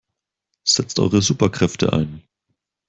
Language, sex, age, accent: German, male, 19-29, Deutschland Deutsch